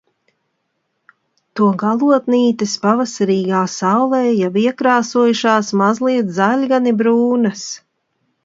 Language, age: Latvian, 40-49